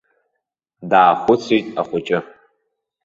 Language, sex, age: Abkhazian, male, under 19